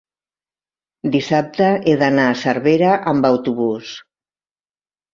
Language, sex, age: Catalan, female, 60-69